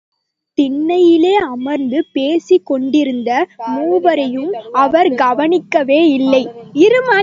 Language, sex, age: Tamil, female, 19-29